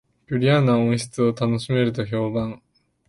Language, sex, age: Japanese, male, 19-29